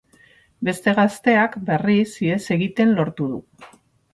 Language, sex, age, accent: Basque, female, 40-49, Mendebalekoa (Araba, Bizkaia, Gipuzkoako mendebaleko herri batzuk)